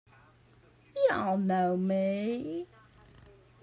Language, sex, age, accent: English, female, 30-39, United States English